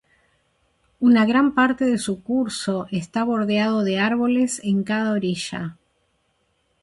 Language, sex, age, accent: Spanish, female, 60-69, Rioplatense: Argentina, Uruguay, este de Bolivia, Paraguay